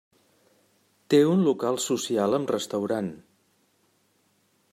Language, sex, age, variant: Catalan, male, 60-69, Central